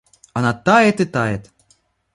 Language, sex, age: Russian, male, under 19